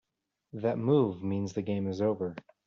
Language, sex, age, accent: English, male, under 19, United States English